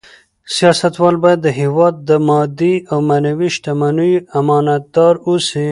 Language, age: Pashto, 30-39